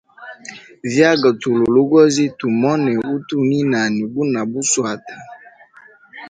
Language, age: Hemba, 19-29